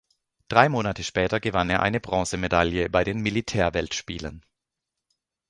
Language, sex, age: German, male, 40-49